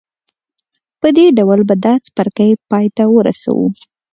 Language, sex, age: Pashto, female, 19-29